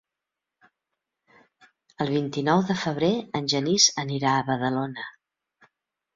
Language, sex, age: Catalan, female, 60-69